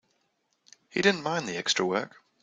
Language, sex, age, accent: English, male, 19-29, New Zealand English